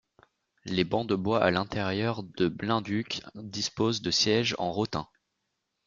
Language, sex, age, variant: French, male, under 19, Français de métropole